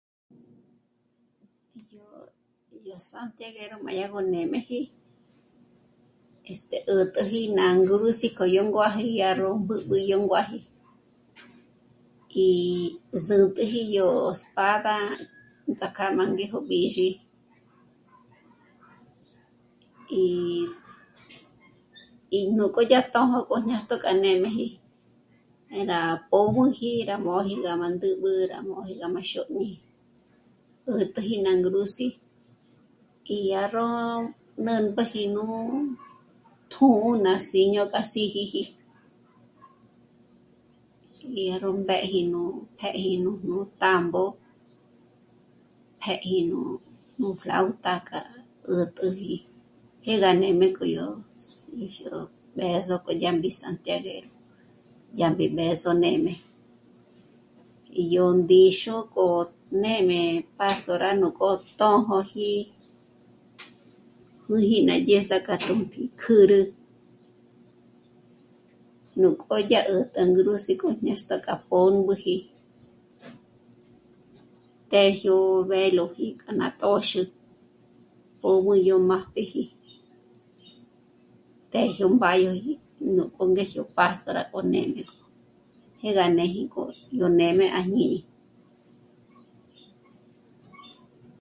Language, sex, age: Michoacán Mazahua, female, 19-29